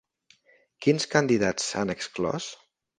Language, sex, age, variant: Catalan, male, 40-49, Nord-Occidental